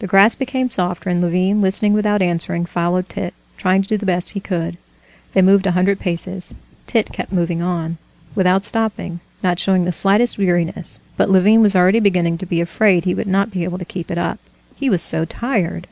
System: none